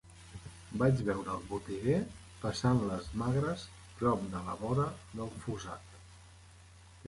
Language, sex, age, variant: Catalan, male, 50-59, Central